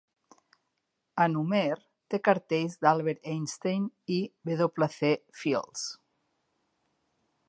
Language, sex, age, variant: Catalan, female, 50-59, Central